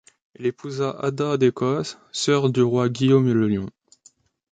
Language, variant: French, Français de métropole